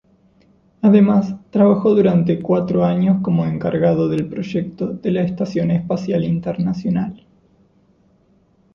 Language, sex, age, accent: Spanish, male, 30-39, Rioplatense: Argentina, Uruguay, este de Bolivia, Paraguay